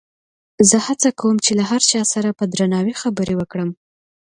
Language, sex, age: Pashto, female, 19-29